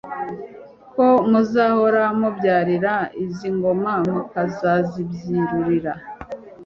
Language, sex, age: Kinyarwanda, female, 30-39